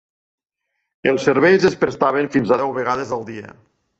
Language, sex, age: Catalan, male, 50-59